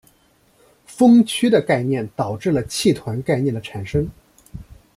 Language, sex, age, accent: Chinese, male, 19-29, 出生地：江苏省